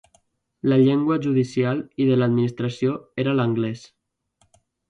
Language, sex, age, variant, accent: Catalan, male, 19-29, Valencià central, valencià